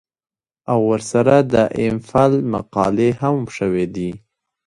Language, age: Pashto, 19-29